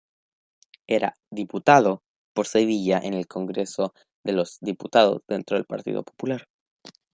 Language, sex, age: Spanish, male, 19-29